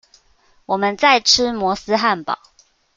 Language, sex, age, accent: Chinese, female, 19-29, 出生地：新北市